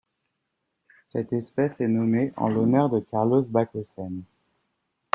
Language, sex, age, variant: French, male, 19-29, Français de métropole